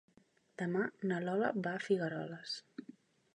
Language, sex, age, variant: Catalan, female, 19-29, Central